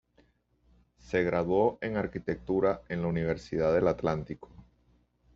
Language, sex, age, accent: Spanish, male, 40-49, Caribe: Cuba, Venezuela, Puerto Rico, República Dominicana, Panamá, Colombia caribeña, México caribeño, Costa del golfo de México